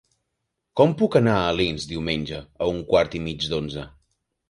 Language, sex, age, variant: Catalan, male, 19-29, Nord-Occidental